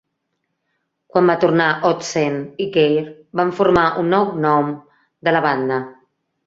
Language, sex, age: Catalan, female, 40-49